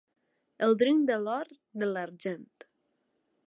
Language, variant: Catalan, Nord-Occidental